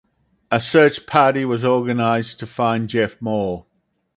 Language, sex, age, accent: English, male, 50-59, Australian English